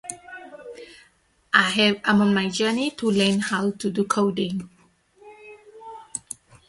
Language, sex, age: English, female, 30-39